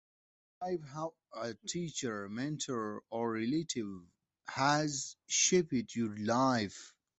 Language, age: English, 30-39